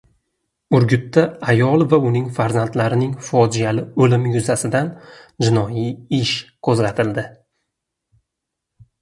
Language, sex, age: Uzbek, male, 19-29